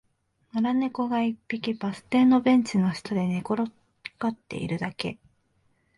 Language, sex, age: Japanese, female, 19-29